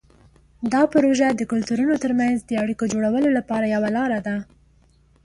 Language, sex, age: Pashto, female, 19-29